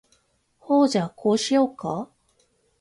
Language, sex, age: Japanese, female, 30-39